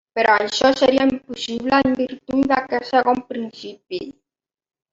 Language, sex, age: Catalan, female, 40-49